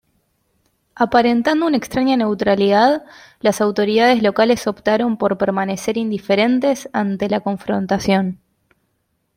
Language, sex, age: Spanish, female, 19-29